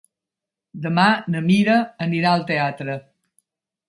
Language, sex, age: Catalan, female, 70-79